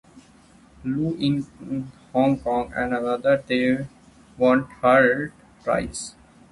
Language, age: English, 19-29